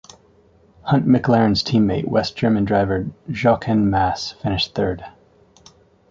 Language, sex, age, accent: English, male, 30-39, United States English